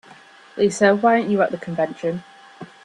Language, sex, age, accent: English, female, 30-39, England English